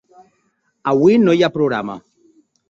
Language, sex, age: Catalan, male, 30-39